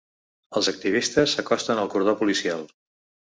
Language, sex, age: Catalan, male, 60-69